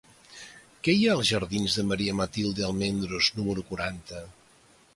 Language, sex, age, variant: Catalan, male, 60-69, Central